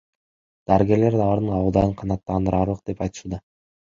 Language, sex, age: Kyrgyz, male, under 19